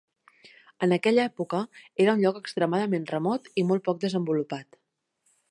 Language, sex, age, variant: Catalan, female, 30-39, Nord-Occidental